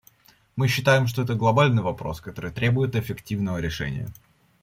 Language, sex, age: Russian, male, under 19